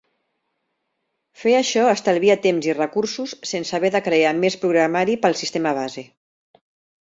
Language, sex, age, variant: Catalan, female, 50-59, Central